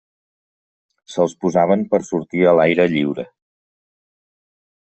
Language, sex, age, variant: Catalan, male, 40-49, Central